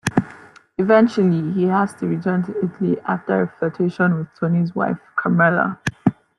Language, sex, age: English, female, 19-29